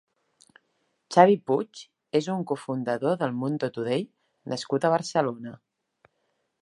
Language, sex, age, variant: Catalan, female, 40-49, Central